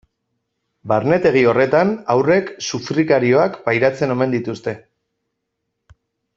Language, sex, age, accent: Basque, male, 30-39, Erdialdekoa edo Nafarra (Gipuzkoa, Nafarroa)